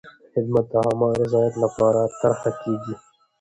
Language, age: Pashto, 19-29